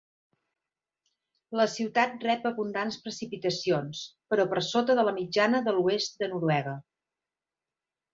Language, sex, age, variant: Catalan, female, 40-49, Central